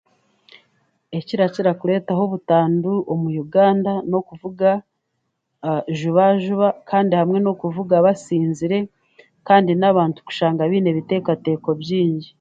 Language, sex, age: Chiga, female, 40-49